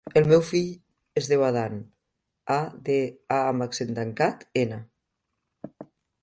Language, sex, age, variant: Catalan, female, 50-59, Central